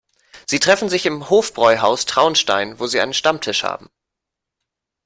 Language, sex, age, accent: German, male, 19-29, Deutschland Deutsch